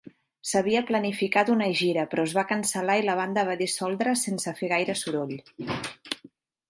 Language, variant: Catalan, Central